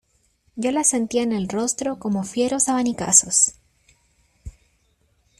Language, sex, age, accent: Spanish, female, 19-29, Chileno: Chile, Cuyo